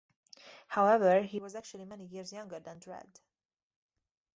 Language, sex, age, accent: English, female, 19-29, United States English